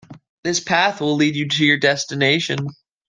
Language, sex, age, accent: English, male, 19-29, United States English